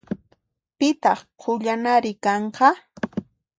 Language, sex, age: Puno Quechua, female, 30-39